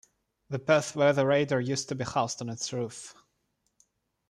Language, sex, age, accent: English, male, 30-39, United States English